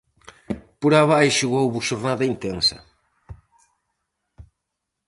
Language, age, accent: Galician, 50-59, Central (gheada)